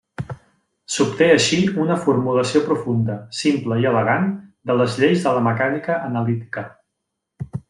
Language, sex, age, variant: Catalan, male, 30-39, Central